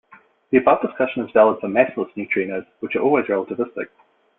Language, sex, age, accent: English, male, 40-49, New Zealand English